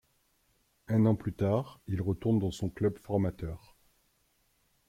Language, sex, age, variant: French, male, 40-49, Français de métropole